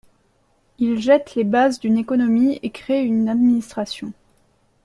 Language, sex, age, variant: French, female, 19-29, Français de métropole